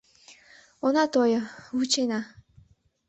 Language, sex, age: Mari, female, under 19